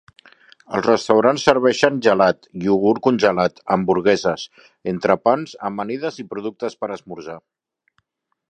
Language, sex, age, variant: Catalan, male, 50-59, Central